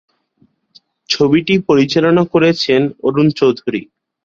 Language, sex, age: Bengali, male, under 19